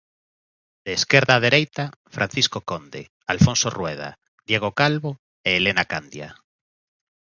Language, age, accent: Galician, 40-49, Oriental (común en zona oriental)